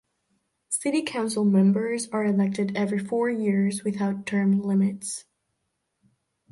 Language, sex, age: English, female, 19-29